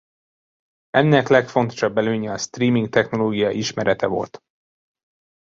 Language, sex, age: Hungarian, male, 19-29